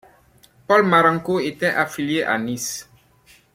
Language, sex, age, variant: French, male, 30-39, Français d'Afrique subsaharienne et des îles africaines